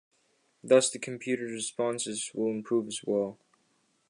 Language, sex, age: English, male, under 19